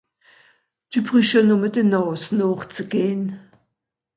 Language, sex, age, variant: Swiss German, female, 60-69, Nordniederàlemmànisch (Rishoffe, Zàwere, Bùsswìller, Hawenau, Brüemt, Stroossbùri, Molse, Dàmbàch, Schlettstàtt, Pfàlzbùri usw.)